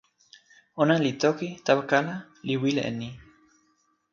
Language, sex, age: Toki Pona, male, 19-29